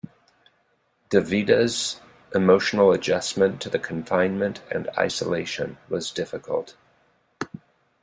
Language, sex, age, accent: English, male, 50-59, United States English